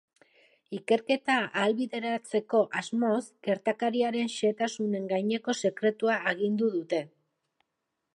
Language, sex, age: Basque, female, 40-49